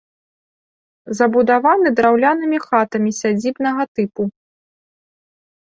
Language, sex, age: Belarusian, female, 30-39